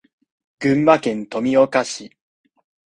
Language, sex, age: Japanese, male, 19-29